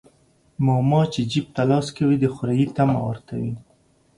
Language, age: Pashto, 19-29